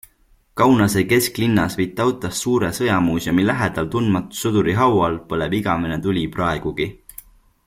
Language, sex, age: Estonian, male, 19-29